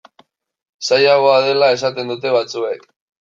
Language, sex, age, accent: Basque, male, 19-29, Mendebalekoa (Araba, Bizkaia, Gipuzkoako mendebaleko herri batzuk)